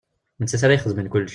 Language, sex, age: Kabyle, male, 19-29